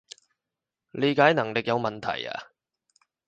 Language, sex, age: Cantonese, male, 19-29